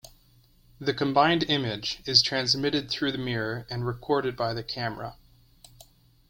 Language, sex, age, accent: English, male, 19-29, United States English